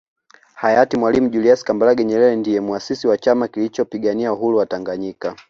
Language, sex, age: Swahili, male, 19-29